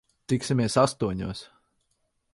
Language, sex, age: Latvian, male, 19-29